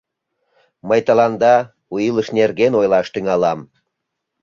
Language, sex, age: Mari, male, 40-49